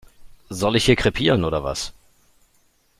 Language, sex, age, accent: German, male, 30-39, Deutschland Deutsch